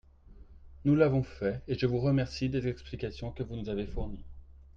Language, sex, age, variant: French, male, 30-39, Français de métropole